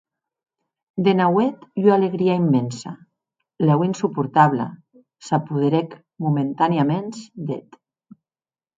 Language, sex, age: Occitan, female, 50-59